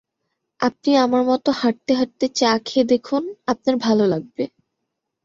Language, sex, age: Bengali, female, 19-29